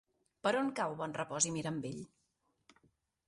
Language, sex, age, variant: Catalan, female, 30-39, Central